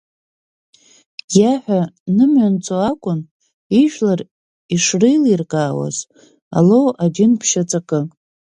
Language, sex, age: Abkhazian, female, 30-39